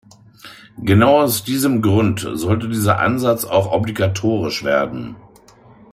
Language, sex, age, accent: German, male, 50-59, Deutschland Deutsch